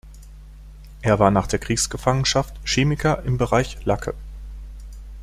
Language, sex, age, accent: German, male, 40-49, Deutschland Deutsch